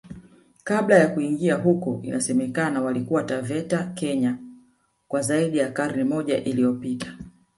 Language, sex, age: Swahili, female, 40-49